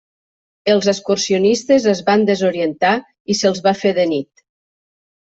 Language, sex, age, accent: Catalan, female, 50-59, valencià